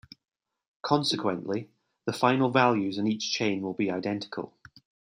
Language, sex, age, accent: English, male, 40-49, Scottish English